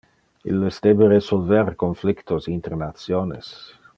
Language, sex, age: Interlingua, male, 40-49